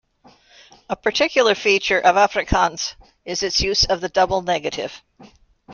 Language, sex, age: English, female, 70-79